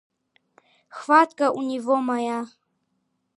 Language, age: Russian, under 19